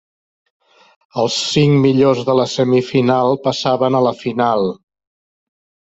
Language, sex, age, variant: Catalan, male, 70-79, Central